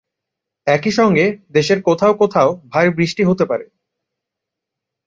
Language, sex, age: Bengali, male, 19-29